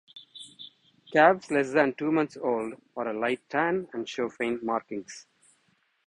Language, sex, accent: English, male, India and South Asia (India, Pakistan, Sri Lanka)